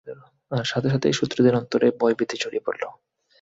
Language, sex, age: Bengali, male, 19-29